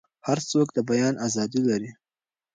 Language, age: Pashto, 19-29